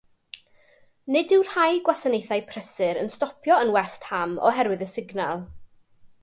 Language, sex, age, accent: Welsh, female, 19-29, Y Deyrnas Unedig Cymraeg